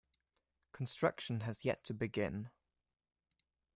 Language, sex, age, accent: English, male, 19-29, England English